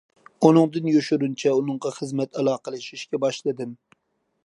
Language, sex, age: Uyghur, male, 30-39